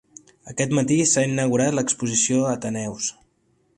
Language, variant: Catalan, Central